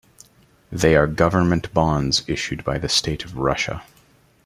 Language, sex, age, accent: English, male, 30-39, Canadian English